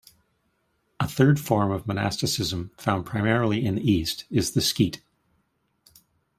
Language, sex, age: English, male, 40-49